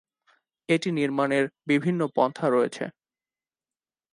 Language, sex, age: Bengali, male, 19-29